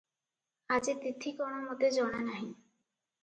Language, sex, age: Odia, female, 19-29